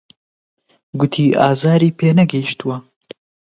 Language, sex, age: Central Kurdish, male, under 19